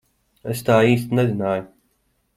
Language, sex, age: Latvian, male, 19-29